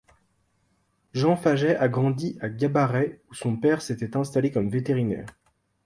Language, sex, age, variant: French, male, 30-39, Français de métropole